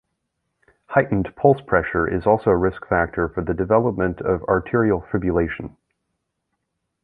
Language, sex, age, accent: English, male, 30-39, United States English